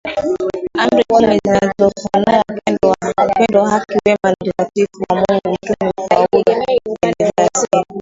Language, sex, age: Swahili, female, 19-29